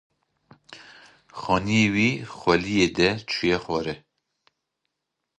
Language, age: Kurdish, 40-49